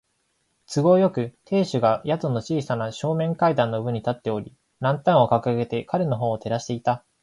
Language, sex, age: Japanese, male, 19-29